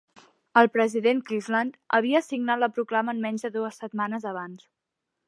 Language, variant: Catalan, Central